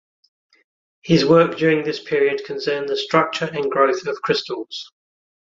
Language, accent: English, England English; New Zealand English